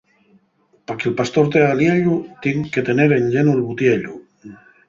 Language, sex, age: Asturian, male, 50-59